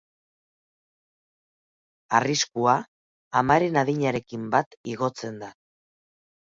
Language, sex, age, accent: Basque, female, 40-49, Erdialdekoa edo Nafarra (Gipuzkoa, Nafarroa)